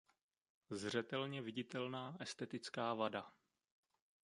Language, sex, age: Czech, male, 30-39